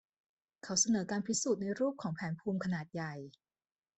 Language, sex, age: Thai, female, 30-39